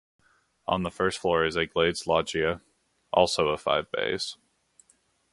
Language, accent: English, United States English